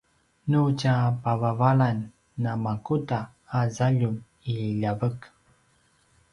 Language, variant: Paiwan, pinayuanan a kinaikacedasan (東排灣語)